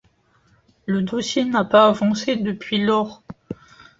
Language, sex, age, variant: French, male, under 19, Français de métropole